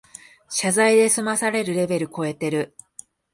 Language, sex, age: Japanese, female, 40-49